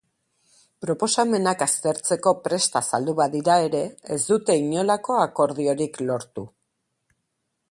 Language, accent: Basque, Mendebalekoa (Araba, Bizkaia, Gipuzkoako mendebaleko herri batzuk)